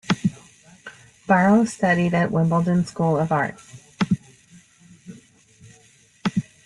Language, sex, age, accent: English, female, 40-49, United States English